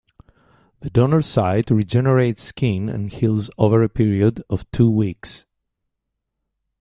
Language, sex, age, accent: English, male, 40-49, Canadian English